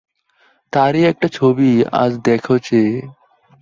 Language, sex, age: Bengali, male, under 19